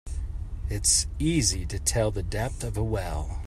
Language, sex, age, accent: English, male, 30-39, United States English